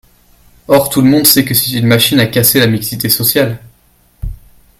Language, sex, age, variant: French, male, under 19, Français de métropole